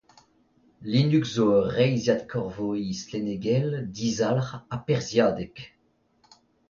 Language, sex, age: Breton, male, 30-39